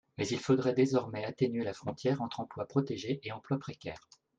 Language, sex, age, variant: French, male, 40-49, Français de métropole